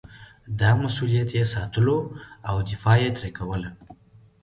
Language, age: Pashto, 30-39